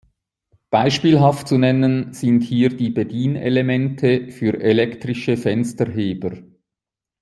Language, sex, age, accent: German, male, 40-49, Schweizerdeutsch